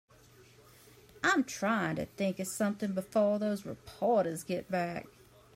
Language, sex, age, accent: English, female, 30-39, United States English